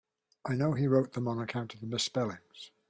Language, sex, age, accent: English, male, 70-79, England English